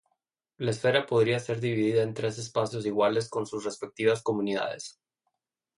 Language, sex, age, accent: Spanish, male, 30-39, México